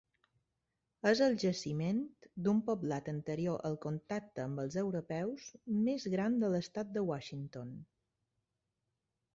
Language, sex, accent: Catalan, female, mallorquí